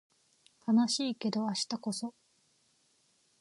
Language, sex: Japanese, female